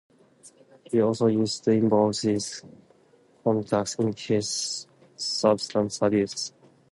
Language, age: English, 19-29